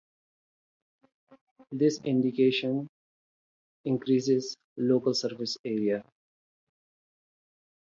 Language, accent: English, India and South Asia (India, Pakistan, Sri Lanka)